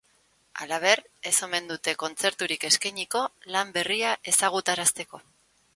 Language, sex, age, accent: Basque, female, 40-49, Erdialdekoa edo Nafarra (Gipuzkoa, Nafarroa)